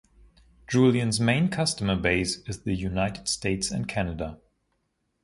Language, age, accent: English, 19-29, United States English